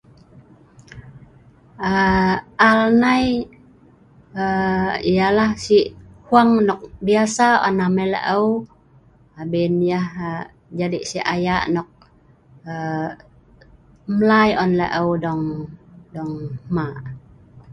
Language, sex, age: Sa'ban, female, 50-59